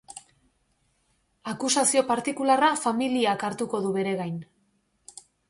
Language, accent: Basque, Erdialdekoa edo Nafarra (Gipuzkoa, Nafarroa)